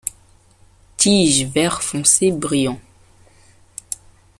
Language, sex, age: French, male, under 19